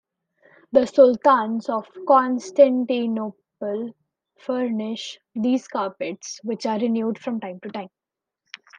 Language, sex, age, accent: English, female, 19-29, India and South Asia (India, Pakistan, Sri Lanka)